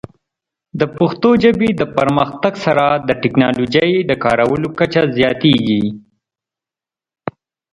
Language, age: Pashto, 30-39